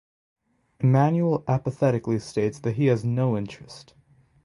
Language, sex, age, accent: English, male, under 19, United States English